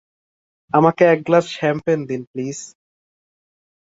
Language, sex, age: Bengali, male, under 19